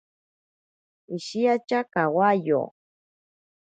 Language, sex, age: Ashéninka Perené, female, 30-39